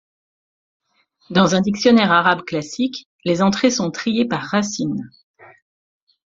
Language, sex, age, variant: French, female, 40-49, Français de métropole